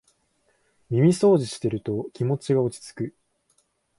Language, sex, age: Japanese, male, 19-29